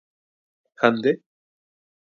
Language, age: Guarani, 40-49